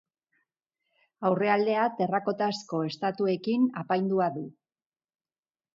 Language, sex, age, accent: Basque, female, 50-59, Mendebalekoa (Araba, Bizkaia, Gipuzkoako mendebaleko herri batzuk)